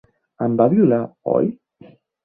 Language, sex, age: Catalan, male, 19-29